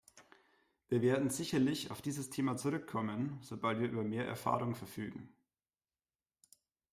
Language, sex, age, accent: German, male, 30-39, Deutschland Deutsch